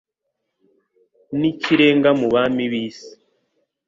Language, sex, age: Kinyarwanda, male, 19-29